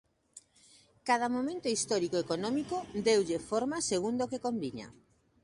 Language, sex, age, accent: Galician, female, 30-39, Normativo (estándar)